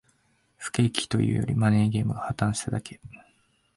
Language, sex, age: Japanese, male, 19-29